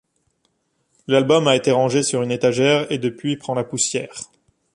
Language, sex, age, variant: French, male, 19-29, Français de métropole